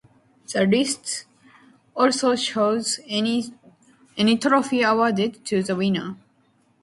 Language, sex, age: English, female, under 19